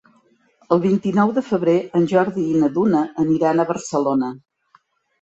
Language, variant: Catalan, Central